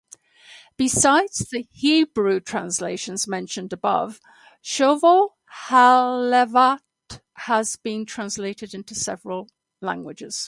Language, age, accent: English, 70-79, England English